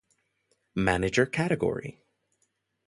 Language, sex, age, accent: English, male, 19-29, Southern African (South Africa, Zimbabwe, Namibia)